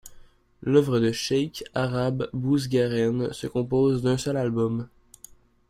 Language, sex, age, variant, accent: French, male, under 19, Français d'Amérique du Nord, Français du Canada